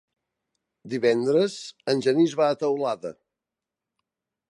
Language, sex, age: Catalan, male, 60-69